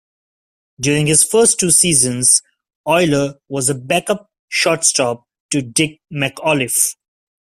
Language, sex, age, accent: English, male, 19-29, India and South Asia (India, Pakistan, Sri Lanka)